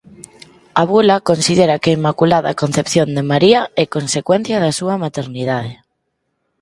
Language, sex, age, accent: Galician, female, 19-29, Normativo (estándar)